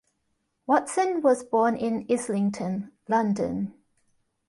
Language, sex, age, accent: English, female, 30-39, Australian English